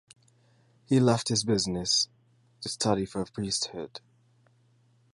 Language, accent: English, United States English